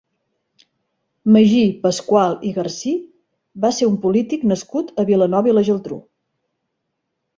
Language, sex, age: Catalan, female, 40-49